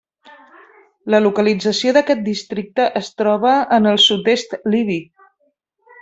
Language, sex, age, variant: Catalan, female, 40-49, Central